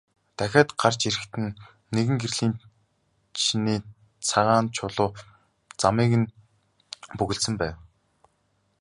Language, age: Mongolian, 19-29